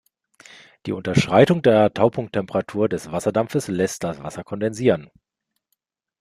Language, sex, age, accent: German, male, 40-49, Deutschland Deutsch